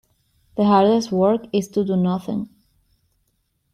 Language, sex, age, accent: English, female, 30-39, United States English